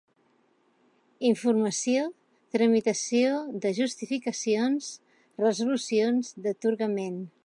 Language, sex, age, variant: Catalan, female, 40-49, Central